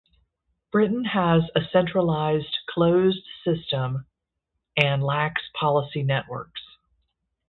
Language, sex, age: English, female, 50-59